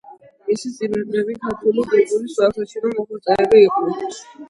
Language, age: Georgian, under 19